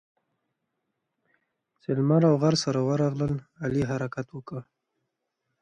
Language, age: Pashto, 19-29